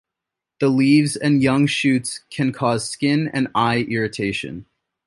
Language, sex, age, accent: English, male, 19-29, United States English